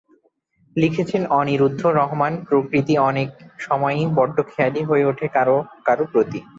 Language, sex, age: Bengali, male, 19-29